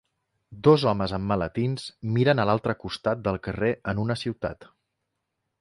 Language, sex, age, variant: Catalan, male, 40-49, Central